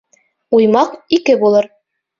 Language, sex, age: Bashkir, female, 30-39